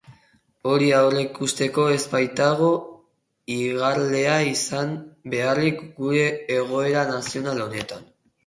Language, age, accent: Basque, under 19, Erdialdekoa edo Nafarra (Gipuzkoa, Nafarroa)